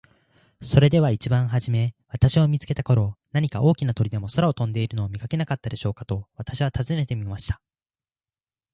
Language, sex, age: Japanese, male, 19-29